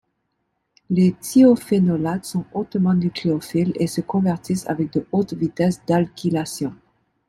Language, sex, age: French, female, 30-39